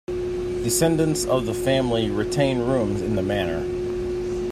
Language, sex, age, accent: English, male, 19-29, United States English